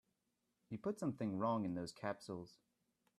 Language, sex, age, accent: English, male, 19-29, United States English